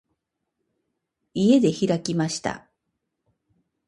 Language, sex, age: Japanese, female, 60-69